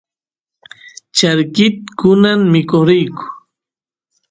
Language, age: Santiago del Estero Quichua, 40-49